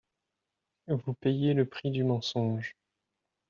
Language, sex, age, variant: French, male, 19-29, Français de métropole